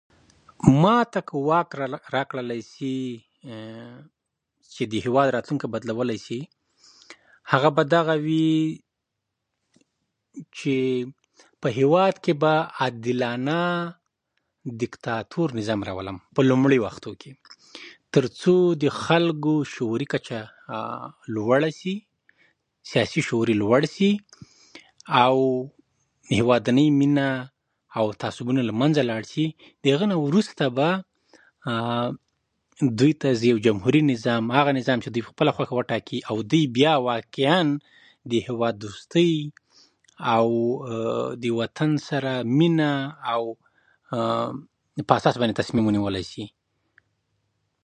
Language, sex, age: Pashto, male, 30-39